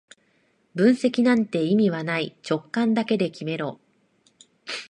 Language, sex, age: Japanese, female, 30-39